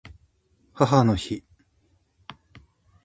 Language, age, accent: Japanese, 19-29, 標準語